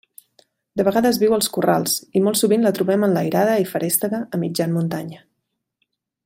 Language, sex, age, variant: Catalan, female, 30-39, Central